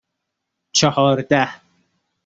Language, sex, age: Persian, male, 19-29